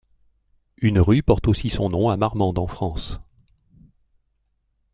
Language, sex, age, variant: French, male, 60-69, Français de métropole